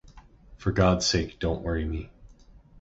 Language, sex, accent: English, male, United States English